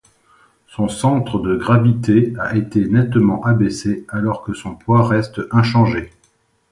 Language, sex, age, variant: French, male, 50-59, Français de métropole